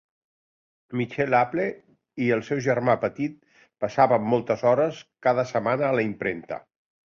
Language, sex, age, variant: Catalan, male, 60-69, Central